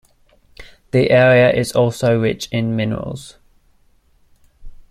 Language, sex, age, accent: English, male, 30-39, Australian English